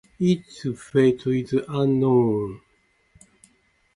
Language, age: English, 60-69